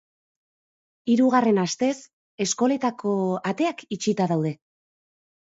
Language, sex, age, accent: Basque, female, 40-49, Erdialdekoa edo Nafarra (Gipuzkoa, Nafarroa)